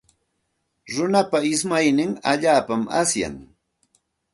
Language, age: Santa Ana de Tusi Pasco Quechua, 40-49